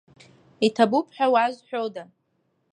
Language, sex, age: Abkhazian, female, under 19